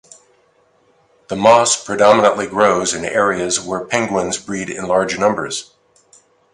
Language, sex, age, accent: English, male, 60-69, United States English